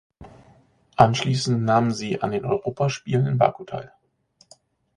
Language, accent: German, Deutschland Deutsch